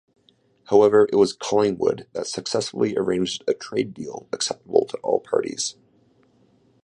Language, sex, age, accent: English, male, 19-29, United States English